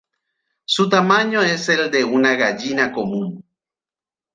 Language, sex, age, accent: Spanish, male, 40-49, Rioplatense: Argentina, Uruguay, este de Bolivia, Paraguay